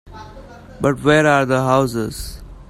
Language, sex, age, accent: English, male, 19-29, India and South Asia (India, Pakistan, Sri Lanka)